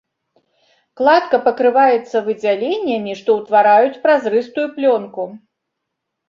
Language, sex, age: Belarusian, female, 60-69